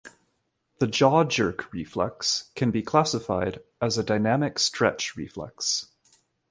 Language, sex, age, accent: English, male, 30-39, Canadian English